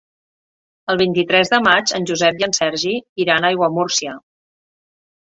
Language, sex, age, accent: Catalan, female, 50-59, Català central